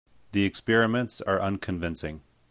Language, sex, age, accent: English, male, 30-39, United States English